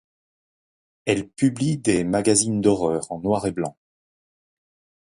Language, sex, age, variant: French, male, 50-59, Français de métropole